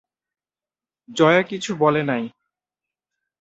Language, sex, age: Bengali, male, 19-29